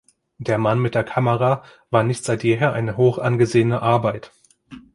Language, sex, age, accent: German, male, 19-29, Deutschland Deutsch